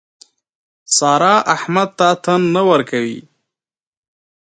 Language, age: Pashto, 19-29